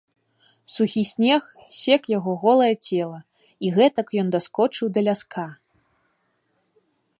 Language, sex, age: Belarusian, female, 19-29